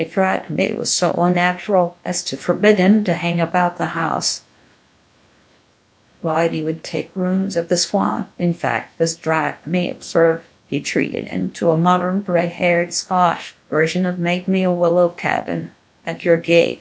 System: TTS, GlowTTS